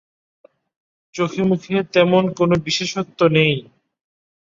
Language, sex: Bengali, male